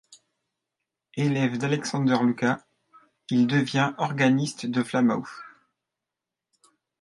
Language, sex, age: French, male, 30-39